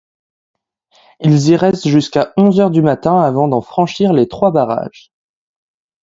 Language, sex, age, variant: French, male, under 19, Français de métropole